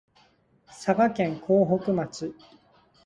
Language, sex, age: Japanese, male, 30-39